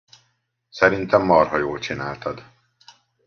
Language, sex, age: Hungarian, male, 50-59